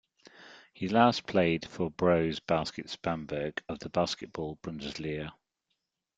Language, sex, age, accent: English, male, 40-49, England English